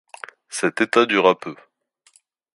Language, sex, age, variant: French, male, 30-39, Français de métropole